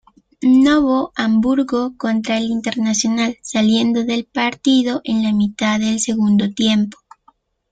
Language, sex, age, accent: Spanish, female, 19-29, América central